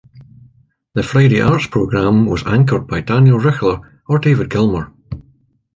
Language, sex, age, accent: English, male, 50-59, Scottish English